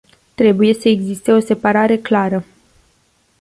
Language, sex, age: Romanian, female, 19-29